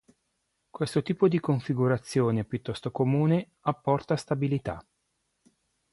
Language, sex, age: Italian, male, 50-59